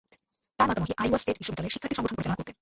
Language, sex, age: Bengali, female, 19-29